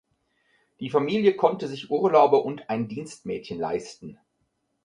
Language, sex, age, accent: German, male, 50-59, Deutschland Deutsch